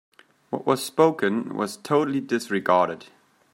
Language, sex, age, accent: English, male, 30-39, United States English